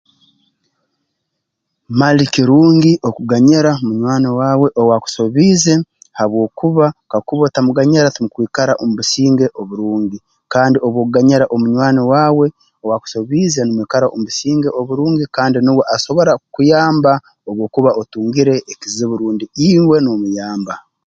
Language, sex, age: Tooro, male, 40-49